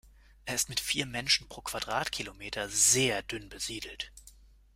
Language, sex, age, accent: German, male, 30-39, Deutschland Deutsch